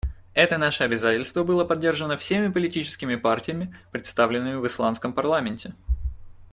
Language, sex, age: Russian, male, 19-29